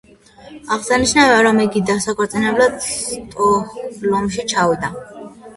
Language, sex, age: Georgian, female, under 19